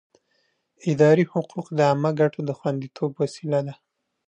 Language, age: Pashto, 30-39